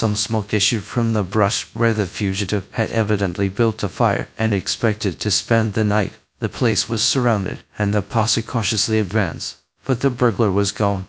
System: TTS, GradTTS